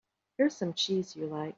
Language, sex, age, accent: English, female, 60-69, United States English